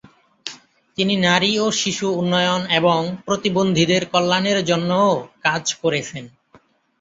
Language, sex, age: Bengali, male, 30-39